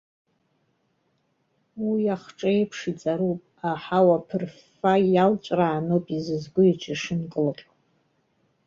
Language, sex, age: Abkhazian, female, 40-49